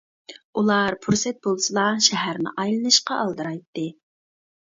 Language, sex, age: Uyghur, female, 19-29